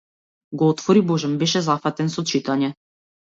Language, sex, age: Macedonian, female, 30-39